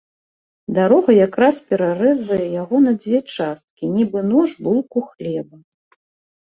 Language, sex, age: Belarusian, female, 40-49